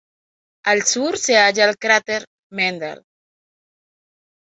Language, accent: Spanish, España: Norte peninsular (Asturias, Castilla y León, Cantabria, País Vasco, Navarra, Aragón, La Rioja, Guadalajara, Cuenca)